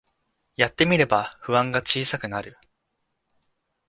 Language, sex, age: Japanese, male, 19-29